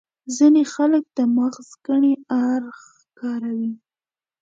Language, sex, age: Pashto, female, 19-29